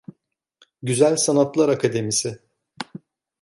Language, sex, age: Turkish, male, 50-59